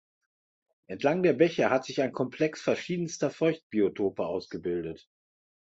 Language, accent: German, Deutschland Deutsch